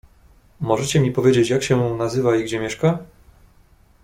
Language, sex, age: Polish, male, 19-29